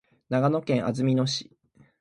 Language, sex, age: Japanese, male, 19-29